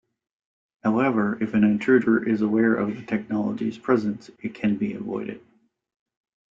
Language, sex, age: English, male, 40-49